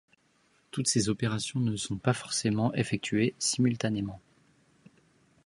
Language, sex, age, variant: French, male, 19-29, Français de métropole